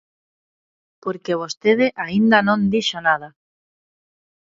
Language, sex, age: Galician, female, 30-39